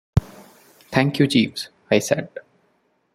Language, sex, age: English, male, 19-29